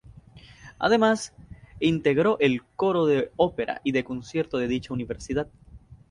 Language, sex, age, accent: Spanish, male, 19-29, América central